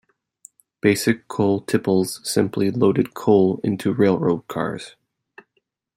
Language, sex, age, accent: English, male, 30-39, United States English